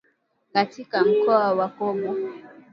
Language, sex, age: Swahili, female, 19-29